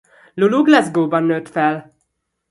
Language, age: Hungarian, 30-39